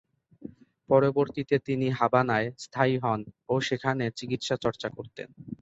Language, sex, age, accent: Bengali, male, 19-29, Native; শুদ্ধ